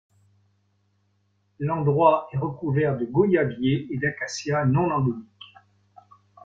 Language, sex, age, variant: French, male, 60-69, Français de métropole